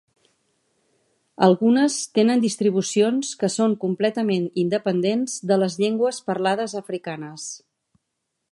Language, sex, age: Catalan, female, 40-49